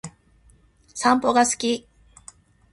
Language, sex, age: Japanese, female, 50-59